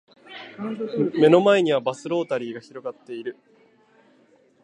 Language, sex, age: Japanese, male, 19-29